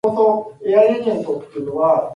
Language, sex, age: English, female, 19-29